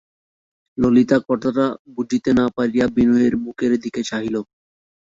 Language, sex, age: Bengali, male, 19-29